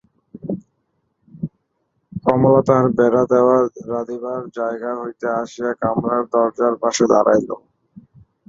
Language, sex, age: Bengali, male, 19-29